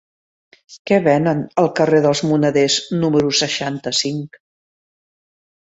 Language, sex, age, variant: Catalan, female, 50-59, Central